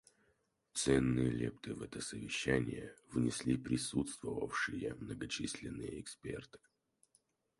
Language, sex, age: Russian, male, 19-29